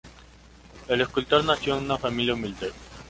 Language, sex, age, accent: Spanish, male, under 19, Andino-Pacífico: Colombia, Perú, Ecuador, oeste de Bolivia y Venezuela andina